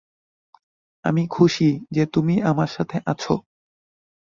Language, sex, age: Bengali, male, 19-29